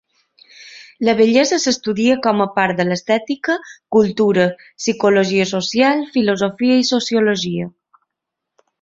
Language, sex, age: Catalan, female, 30-39